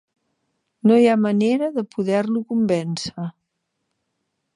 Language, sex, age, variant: Catalan, female, 50-59, Central